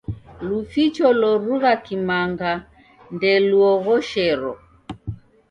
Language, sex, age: Taita, female, 60-69